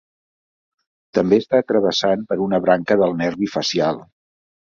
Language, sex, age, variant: Catalan, male, 50-59, Central